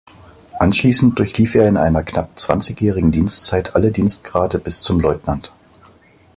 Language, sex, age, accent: German, male, 40-49, Deutschland Deutsch